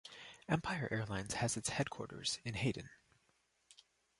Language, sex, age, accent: English, male, 19-29, United States English